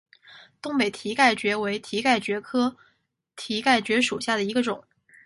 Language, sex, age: Chinese, female, 19-29